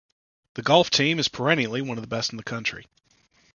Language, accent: English, United States English